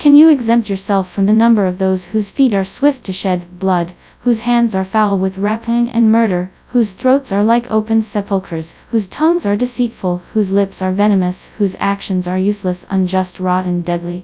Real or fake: fake